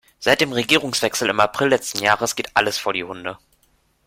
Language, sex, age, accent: German, male, under 19, Deutschland Deutsch